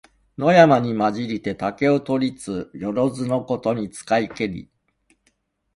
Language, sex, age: Japanese, male, 60-69